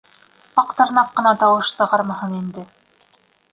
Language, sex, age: Bashkir, female, 19-29